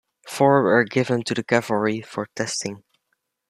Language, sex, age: English, male, under 19